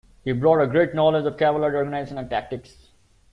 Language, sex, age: English, male, 19-29